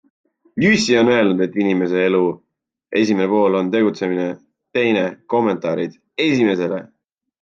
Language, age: Estonian, 19-29